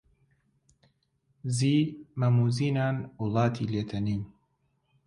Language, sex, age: Central Kurdish, male, 19-29